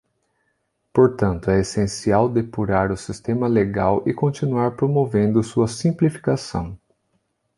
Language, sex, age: Portuguese, male, 30-39